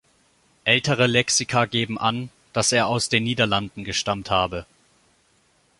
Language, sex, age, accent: German, male, 19-29, Deutschland Deutsch